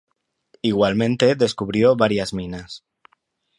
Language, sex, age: Spanish, male, 40-49